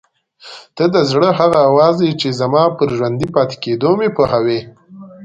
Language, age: Pashto, 19-29